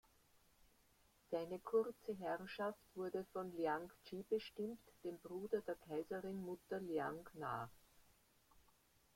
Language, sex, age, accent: German, female, 70-79, Österreichisches Deutsch